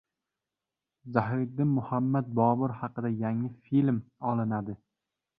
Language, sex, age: Uzbek, male, 19-29